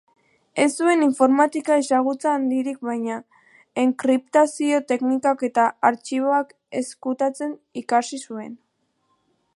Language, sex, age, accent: Basque, female, under 19, Mendebalekoa (Araba, Bizkaia, Gipuzkoako mendebaleko herri batzuk)